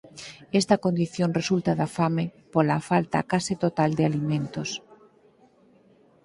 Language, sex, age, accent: Galician, female, 50-59, Normativo (estándar)